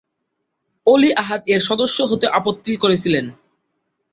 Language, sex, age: Bengali, male, 19-29